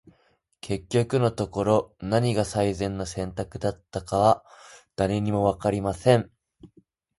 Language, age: Japanese, 19-29